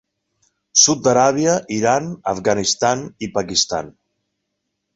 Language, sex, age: Catalan, male, 40-49